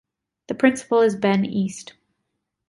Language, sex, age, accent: English, female, 19-29, United States English